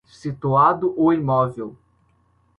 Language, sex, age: Portuguese, male, under 19